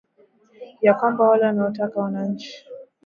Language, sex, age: Swahili, female, 19-29